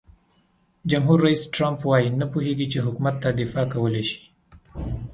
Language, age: Pashto, 19-29